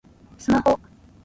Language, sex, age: Japanese, female, 19-29